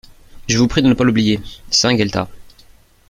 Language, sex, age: French, male, under 19